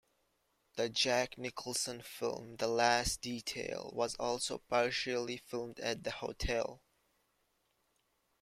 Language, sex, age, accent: English, male, 19-29, West Indies and Bermuda (Bahamas, Bermuda, Jamaica, Trinidad)